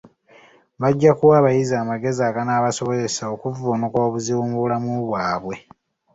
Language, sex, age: Ganda, male, 19-29